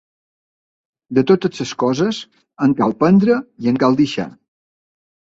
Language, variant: Catalan, Balear